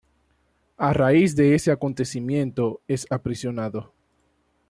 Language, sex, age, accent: Spanish, male, 30-39, Caribe: Cuba, Venezuela, Puerto Rico, República Dominicana, Panamá, Colombia caribeña, México caribeño, Costa del golfo de México